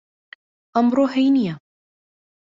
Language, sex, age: Central Kurdish, female, 19-29